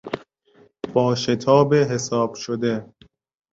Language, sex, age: Persian, male, 19-29